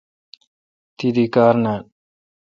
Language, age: Kalkoti, 19-29